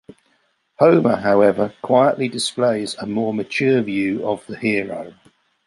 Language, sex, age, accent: English, male, 50-59, England English